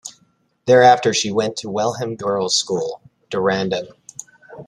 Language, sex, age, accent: English, male, 40-49, United States English